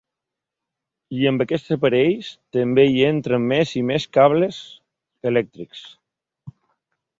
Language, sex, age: Catalan, male, 40-49